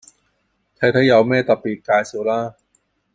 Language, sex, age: Cantonese, male, 40-49